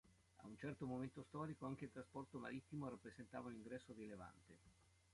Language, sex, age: Italian, male, 50-59